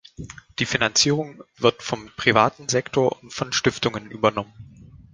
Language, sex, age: German, male, 19-29